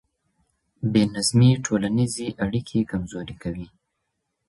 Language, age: Pashto, 30-39